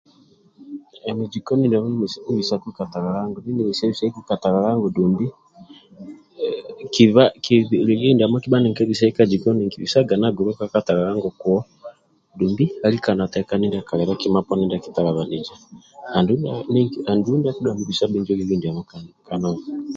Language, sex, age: Amba (Uganda), male, 30-39